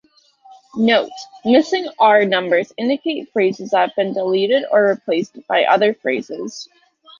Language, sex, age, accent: English, female, 19-29, United States English